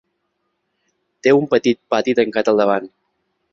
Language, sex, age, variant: Catalan, male, 19-29, Central